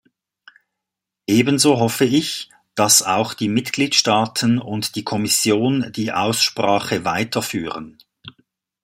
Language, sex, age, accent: German, male, 60-69, Schweizerdeutsch